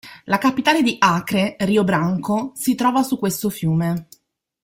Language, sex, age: Italian, female, 30-39